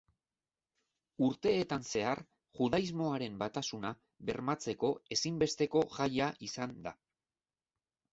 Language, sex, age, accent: Basque, male, 40-49, Mendebalekoa (Araba, Bizkaia, Gipuzkoako mendebaleko herri batzuk)